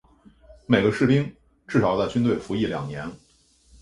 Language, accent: Chinese, 出生地：北京市